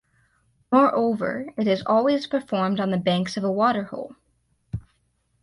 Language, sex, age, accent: English, female, 19-29, United States English